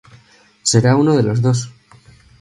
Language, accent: Spanish, España: Centro-Sur peninsular (Madrid, Toledo, Castilla-La Mancha)